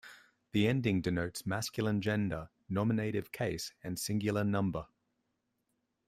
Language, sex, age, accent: English, male, 30-39, Australian English